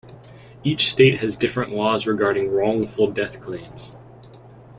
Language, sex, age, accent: English, male, under 19, United States English